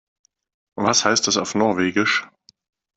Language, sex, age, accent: German, male, 30-39, Deutschland Deutsch